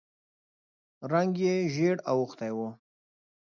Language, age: Pashto, 30-39